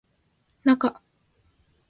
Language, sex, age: Japanese, female, under 19